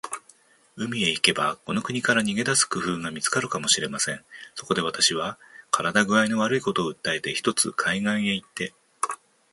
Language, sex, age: Japanese, male, 50-59